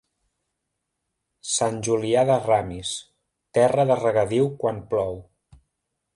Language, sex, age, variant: Catalan, male, 30-39, Central